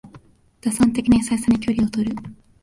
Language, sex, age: Japanese, female, 19-29